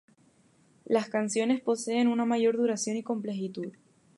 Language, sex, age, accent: Spanish, female, 19-29, España: Islas Canarias